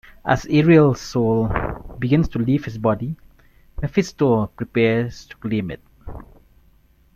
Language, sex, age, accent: English, male, 30-39, India and South Asia (India, Pakistan, Sri Lanka)